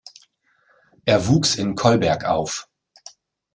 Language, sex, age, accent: German, male, 40-49, Deutschland Deutsch